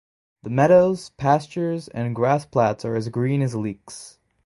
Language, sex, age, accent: English, male, under 19, United States English